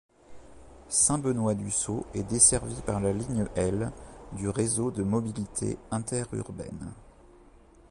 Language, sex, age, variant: French, male, 40-49, Français de métropole